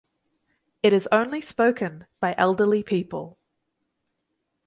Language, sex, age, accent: English, female, 19-29, New Zealand English